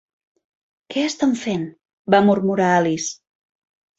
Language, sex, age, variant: Catalan, female, 40-49, Central